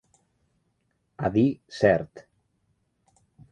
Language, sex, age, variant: Catalan, male, 50-59, Nord-Occidental